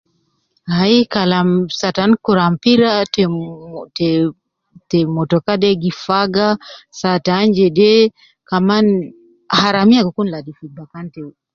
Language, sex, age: Nubi, female, 50-59